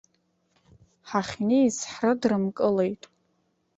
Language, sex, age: Abkhazian, female, under 19